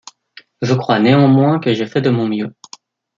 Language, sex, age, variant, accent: French, male, 19-29, Français d'Europe, Français de Suisse